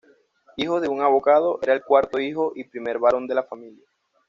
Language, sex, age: Spanish, male, 19-29